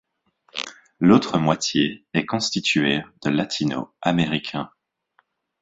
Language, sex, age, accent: French, male, 30-39, Français de Belgique